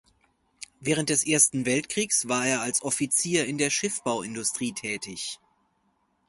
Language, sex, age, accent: German, male, 40-49, Deutschland Deutsch